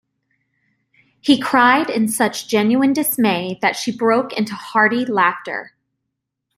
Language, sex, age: English, female, 30-39